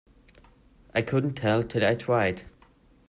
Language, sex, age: English, male, under 19